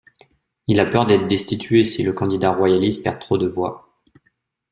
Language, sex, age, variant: French, male, 19-29, Français de métropole